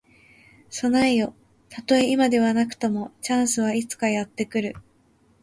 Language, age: Japanese, 19-29